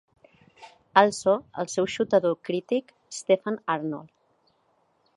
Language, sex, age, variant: Catalan, female, 40-49, Central